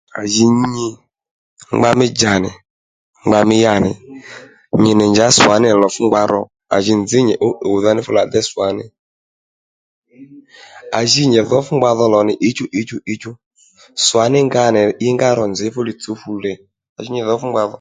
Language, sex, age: Lendu, female, 30-39